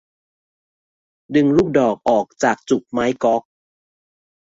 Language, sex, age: Thai, male, 30-39